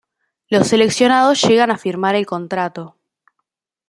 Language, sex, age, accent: Spanish, female, under 19, Rioplatense: Argentina, Uruguay, este de Bolivia, Paraguay